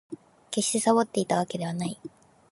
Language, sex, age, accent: Japanese, female, 19-29, 標準語